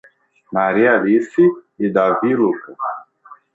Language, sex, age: Portuguese, male, 30-39